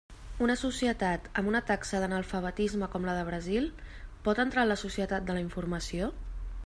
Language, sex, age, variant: Catalan, female, 19-29, Central